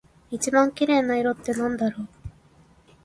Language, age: Japanese, 19-29